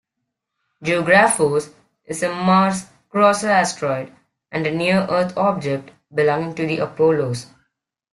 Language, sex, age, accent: English, male, under 19, England English